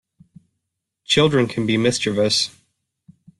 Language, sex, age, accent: English, male, 19-29, United States English